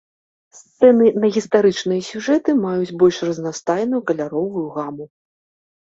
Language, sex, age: Belarusian, female, 40-49